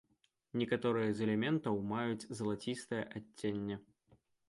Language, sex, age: Belarusian, male, 19-29